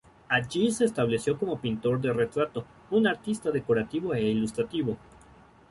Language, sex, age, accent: Spanish, male, 19-29, México